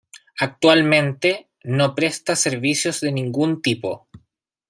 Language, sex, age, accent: Spanish, male, 40-49, Chileno: Chile, Cuyo